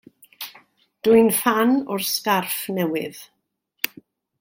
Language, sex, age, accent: Welsh, female, 60-69, Y Deyrnas Unedig Cymraeg